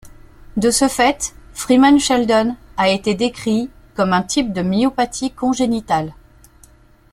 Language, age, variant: French, 40-49, Français de métropole